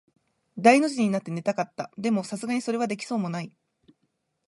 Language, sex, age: Japanese, female, 19-29